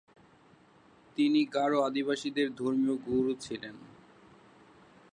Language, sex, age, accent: Bengali, male, 30-39, Bangladeshi